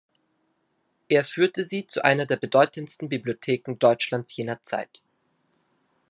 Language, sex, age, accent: German, male, under 19, Österreichisches Deutsch